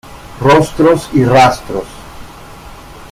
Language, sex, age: Spanish, male, 50-59